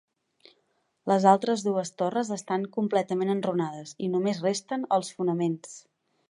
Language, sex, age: Catalan, female, 30-39